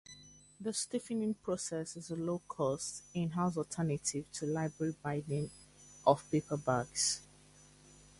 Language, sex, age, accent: English, female, 30-39, England English